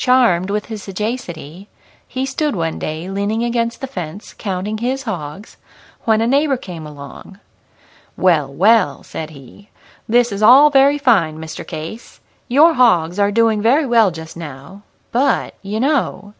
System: none